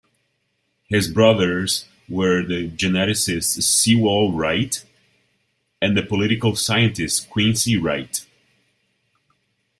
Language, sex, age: English, male, 30-39